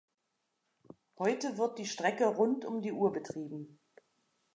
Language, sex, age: German, female, 40-49